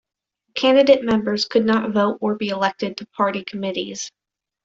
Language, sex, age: English, female, under 19